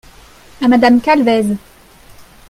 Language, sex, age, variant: French, female, 19-29, Français de métropole